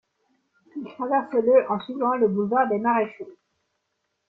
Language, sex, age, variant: French, female, 50-59, Français de métropole